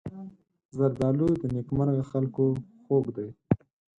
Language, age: Pashto, 19-29